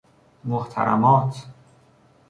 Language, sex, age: Persian, male, 30-39